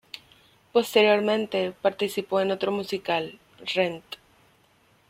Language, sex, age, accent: Spanish, female, 19-29, México